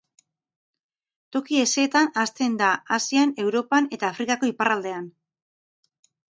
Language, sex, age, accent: Basque, female, 50-59, Mendebalekoa (Araba, Bizkaia, Gipuzkoako mendebaleko herri batzuk)